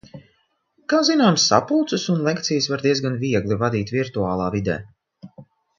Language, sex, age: Latvian, female, 40-49